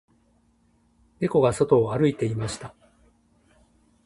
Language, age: Japanese, 50-59